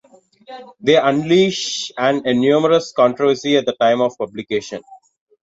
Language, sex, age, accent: English, male, 30-39, Southern African (South Africa, Zimbabwe, Namibia)